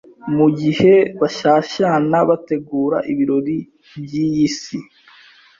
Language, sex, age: Kinyarwanda, male, 19-29